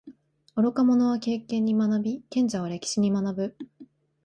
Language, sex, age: Japanese, female, 19-29